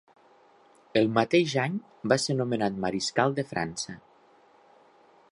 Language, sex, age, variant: Catalan, male, 40-49, Nord-Occidental